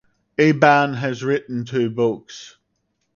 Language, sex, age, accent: English, male, 50-59, Australian English